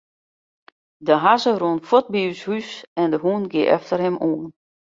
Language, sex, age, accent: Western Frisian, female, 40-49, Wâldfrysk